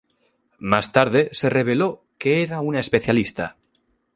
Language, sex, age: Spanish, male, 19-29